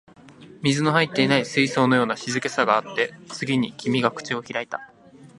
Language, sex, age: Japanese, male, 19-29